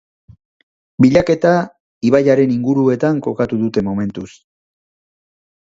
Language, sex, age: Basque, male, 50-59